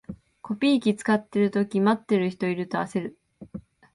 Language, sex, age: Japanese, female, 19-29